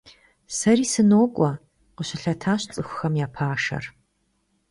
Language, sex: Kabardian, female